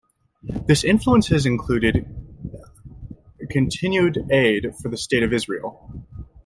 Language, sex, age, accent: English, male, 19-29, United States English